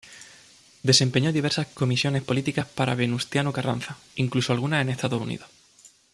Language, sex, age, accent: Spanish, male, 19-29, España: Sur peninsular (Andalucia, Extremadura, Murcia)